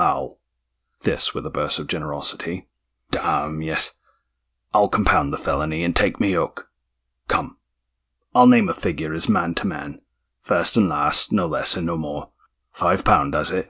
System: none